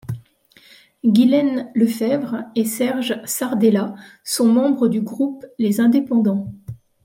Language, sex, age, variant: French, female, 40-49, Français de métropole